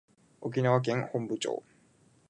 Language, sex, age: Japanese, male, 19-29